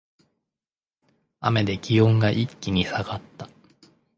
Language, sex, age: Japanese, male, 19-29